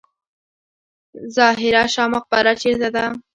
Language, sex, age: Pashto, female, under 19